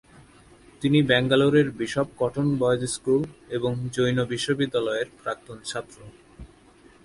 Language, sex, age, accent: Bengali, male, 19-29, Standard Bengali